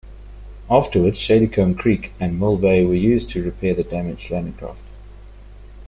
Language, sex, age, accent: English, male, 30-39, Southern African (South Africa, Zimbabwe, Namibia)